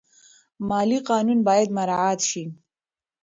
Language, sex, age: Pashto, female, 30-39